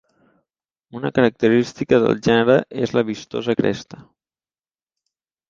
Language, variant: Catalan, Central